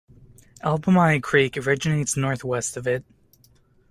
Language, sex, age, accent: English, male, 19-29, United States English